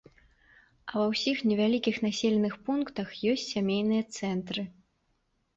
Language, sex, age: Belarusian, female, 19-29